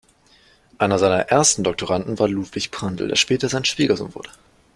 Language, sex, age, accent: German, male, under 19, Deutschland Deutsch